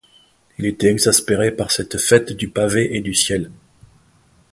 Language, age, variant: French, 50-59, Français de métropole